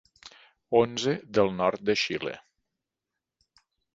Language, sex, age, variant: Catalan, male, 40-49, Nord-Occidental